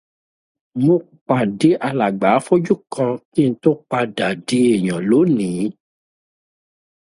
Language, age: Yoruba, 50-59